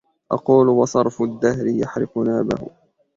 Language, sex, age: Arabic, male, 19-29